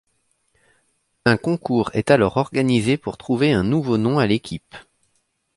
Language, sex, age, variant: French, male, 30-39, Français de métropole